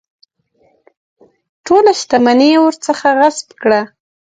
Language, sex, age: Pashto, female, 30-39